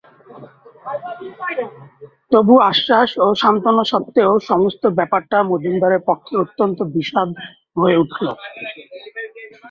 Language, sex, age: Bengali, male, 30-39